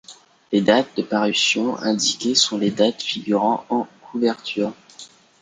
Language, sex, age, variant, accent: French, male, 19-29, Français des départements et régions d'outre-mer, Français de Guadeloupe